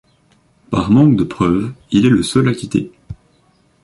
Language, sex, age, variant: French, male, under 19, Français de métropole